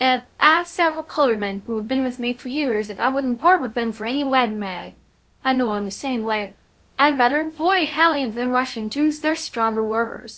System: TTS, VITS